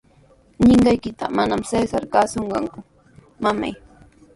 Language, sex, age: Sihuas Ancash Quechua, female, 19-29